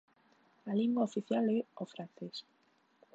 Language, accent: Galician, Normativo (estándar)